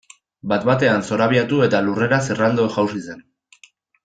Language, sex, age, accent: Basque, male, 19-29, Erdialdekoa edo Nafarra (Gipuzkoa, Nafarroa)